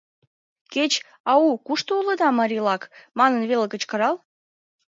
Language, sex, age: Mari, female, 19-29